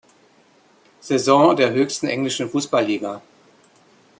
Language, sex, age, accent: German, male, 50-59, Deutschland Deutsch